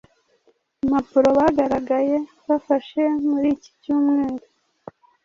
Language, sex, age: Kinyarwanda, female, 30-39